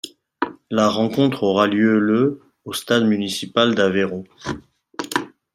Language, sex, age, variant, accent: French, male, 40-49, Français du nord de l'Afrique, Français du Maroc